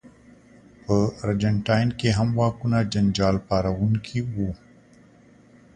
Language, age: Pashto, 30-39